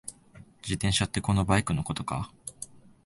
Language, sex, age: Japanese, male, 19-29